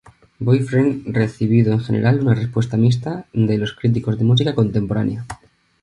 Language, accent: Spanish, España: Centro-Sur peninsular (Madrid, Toledo, Castilla-La Mancha)